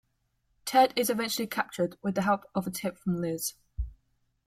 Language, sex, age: English, female, under 19